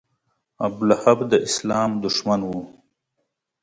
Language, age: Pashto, 30-39